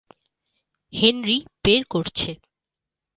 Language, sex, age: Bengali, female, 19-29